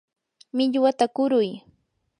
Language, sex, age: Yanahuanca Pasco Quechua, female, 19-29